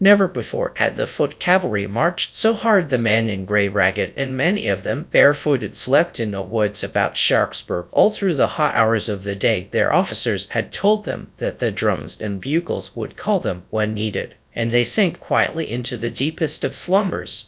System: TTS, GradTTS